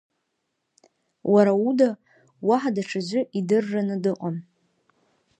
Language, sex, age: Abkhazian, female, 19-29